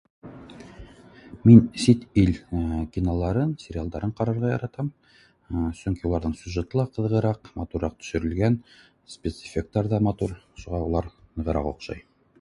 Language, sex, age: Bashkir, male, 40-49